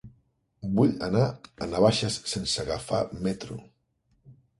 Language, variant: Catalan, Central